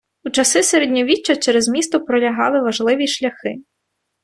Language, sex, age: Ukrainian, female, 30-39